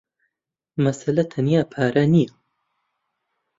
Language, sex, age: Central Kurdish, male, 19-29